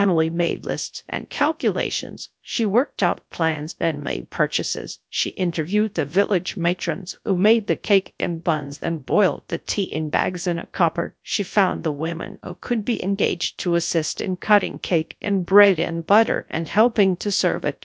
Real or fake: fake